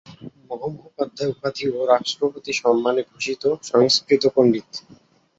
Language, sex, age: Bengali, male, 30-39